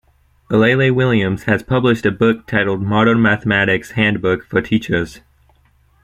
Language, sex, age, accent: English, male, under 19, United States English